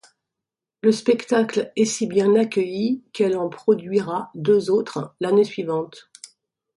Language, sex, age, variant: French, female, 50-59, Français de métropole